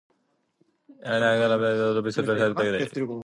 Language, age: English, 19-29